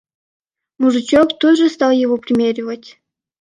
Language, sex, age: Russian, female, under 19